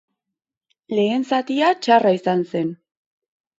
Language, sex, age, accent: Basque, female, 19-29, Mendebalekoa (Araba, Bizkaia, Gipuzkoako mendebaleko herri batzuk)